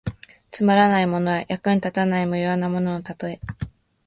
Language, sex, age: Japanese, female, 19-29